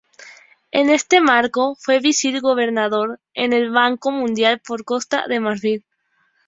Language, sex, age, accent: Spanish, female, 19-29, México